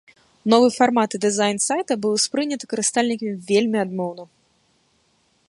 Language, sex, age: Belarusian, female, 19-29